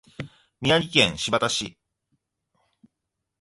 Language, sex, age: Japanese, male, 40-49